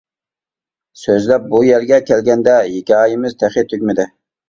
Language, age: Uyghur, 30-39